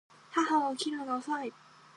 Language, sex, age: Japanese, female, 19-29